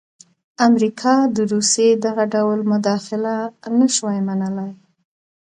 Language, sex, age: Pashto, female, 30-39